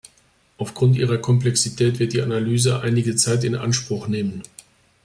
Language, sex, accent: German, male, Deutschland Deutsch